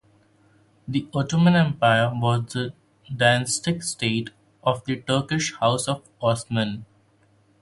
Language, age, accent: English, 19-29, India and South Asia (India, Pakistan, Sri Lanka)